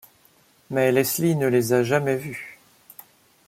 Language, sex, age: French, male, 40-49